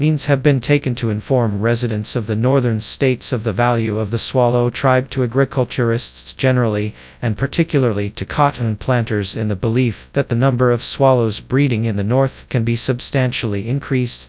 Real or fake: fake